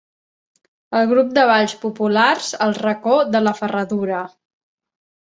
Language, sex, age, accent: Catalan, female, 30-39, Barcelona